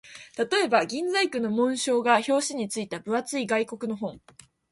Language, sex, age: Japanese, female, 19-29